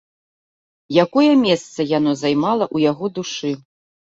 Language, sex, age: Belarusian, female, 40-49